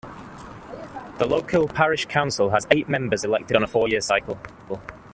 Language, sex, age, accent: English, male, 19-29, England English